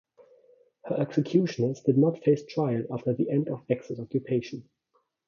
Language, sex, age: English, male, 30-39